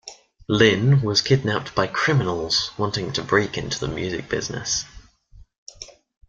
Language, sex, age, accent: English, male, under 19, England English